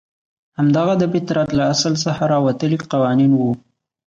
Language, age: Pashto, 19-29